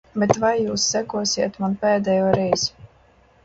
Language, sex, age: Latvian, female, 19-29